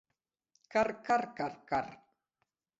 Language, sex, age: Basque, female, 60-69